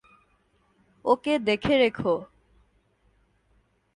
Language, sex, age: Bengali, female, 19-29